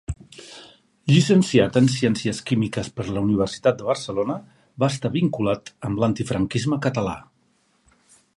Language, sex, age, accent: Catalan, male, 50-59, Barceloní